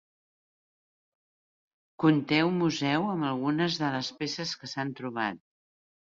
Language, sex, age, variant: Catalan, female, 60-69, Central